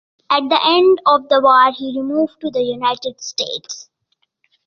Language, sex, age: English, female, 19-29